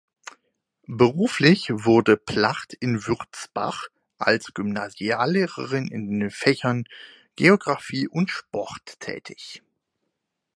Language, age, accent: German, 19-29, Deutschland Deutsch